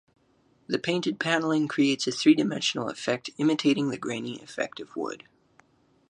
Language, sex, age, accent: English, male, under 19, United States English